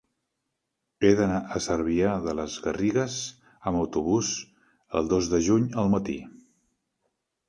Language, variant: Catalan, Central